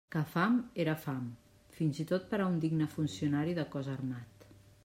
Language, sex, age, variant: Catalan, female, 40-49, Central